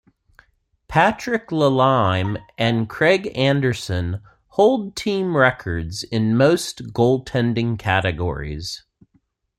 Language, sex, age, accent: English, male, 40-49, United States English